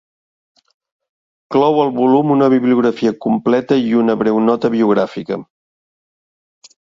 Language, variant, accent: Catalan, Central, central